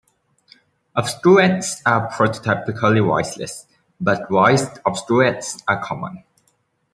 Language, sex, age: English, male, 19-29